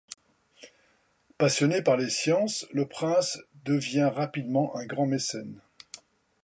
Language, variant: French, Français de métropole